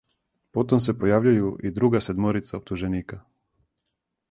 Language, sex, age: Serbian, male, 30-39